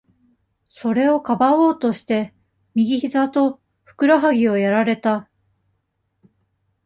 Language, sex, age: Japanese, female, 40-49